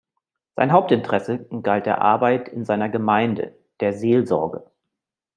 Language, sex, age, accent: German, male, 40-49, Deutschland Deutsch